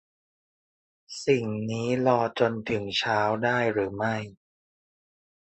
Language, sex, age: Thai, male, 30-39